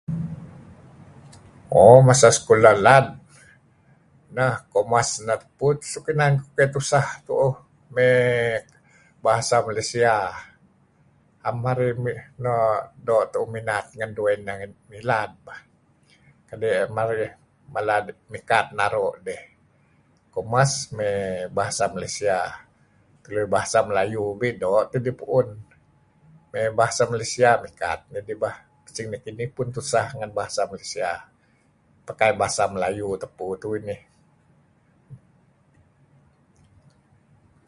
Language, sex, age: Kelabit, male, 60-69